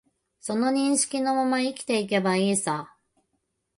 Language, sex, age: Japanese, female, 30-39